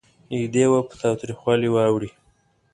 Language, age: Pashto, 19-29